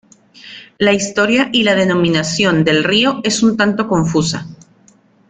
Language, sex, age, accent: Spanish, female, 30-39, México